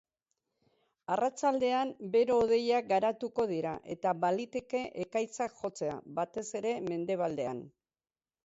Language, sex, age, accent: Basque, female, 70-79, Erdialdekoa edo Nafarra (Gipuzkoa, Nafarroa)